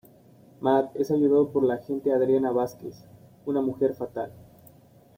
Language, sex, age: Spanish, male, 19-29